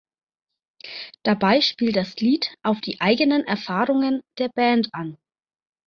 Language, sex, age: German, female, 30-39